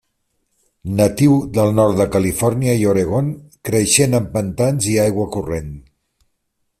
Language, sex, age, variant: Catalan, male, 60-69, Central